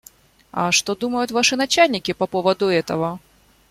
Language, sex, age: Russian, female, 19-29